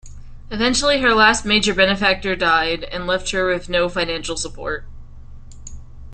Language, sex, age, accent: English, female, 19-29, United States English